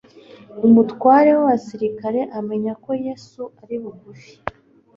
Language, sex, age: Kinyarwanda, female, 19-29